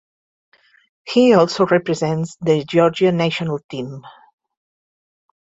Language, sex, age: English, female, 50-59